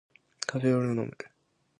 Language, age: Japanese, 19-29